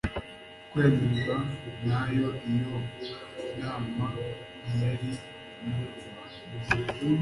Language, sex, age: Kinyarwanda, male, under 19